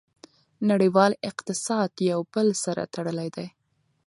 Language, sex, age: Pashto, female, 19-29